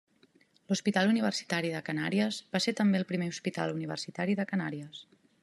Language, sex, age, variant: Catalan, female, 30-39, Central